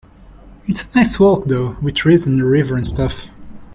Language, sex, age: English, male, 19-29